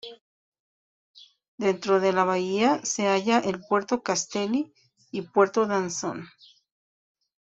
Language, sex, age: Spanish, female, 40-49